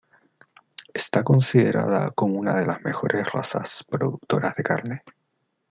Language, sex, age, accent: Spanish, male, 19-29, Chileno: Chile, Cuyo